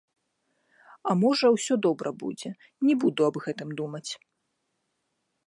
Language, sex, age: Belarusian, female, 19-29